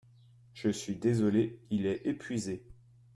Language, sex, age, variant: French, male, 40-49, Français de métropole